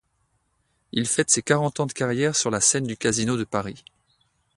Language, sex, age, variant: French, male, 30-39, Français de métropole